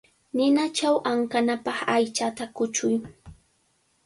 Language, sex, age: Cajatambo North Lima Quechua, female, 19-29